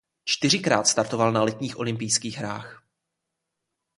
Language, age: Czech, 19-29